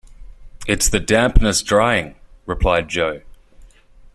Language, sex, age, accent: English, male, 19-29, Australian English